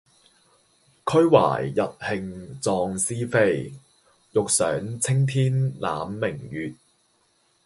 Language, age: Cantonese, 19-29